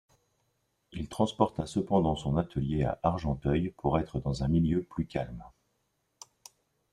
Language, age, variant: French, 40-49, Français de métropole